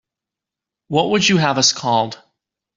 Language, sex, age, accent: English, male, 19-29, United States English